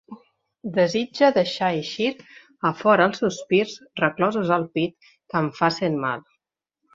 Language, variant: Catalan, Central